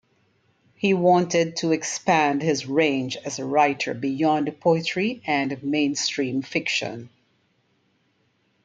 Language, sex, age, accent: English, female, 60-69, West Indies and Bermuda (Bahamas, Bermuda, Jamaica, Trinidad)